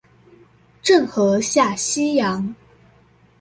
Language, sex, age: Chinese, female, under 19